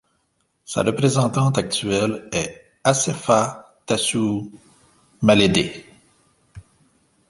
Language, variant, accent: French, Français d'Amérique du Nord, Français du Canada